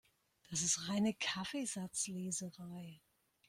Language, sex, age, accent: German, female, 50-59, Deutschland Deutsch